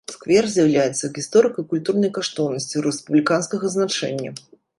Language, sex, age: Belarusian, female, 30-39